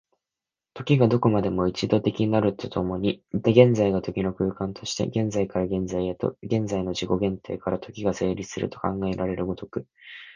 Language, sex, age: Japanese, male, 19-29